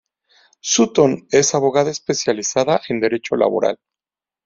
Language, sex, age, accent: Spanish, male, 40-49, México